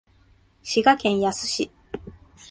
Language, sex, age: Japanese, female, 19-29